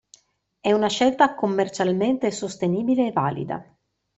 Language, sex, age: Italian, female, 40-49